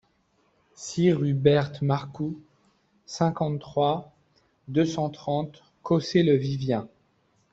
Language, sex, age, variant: French, male, 40-49, Français de métropole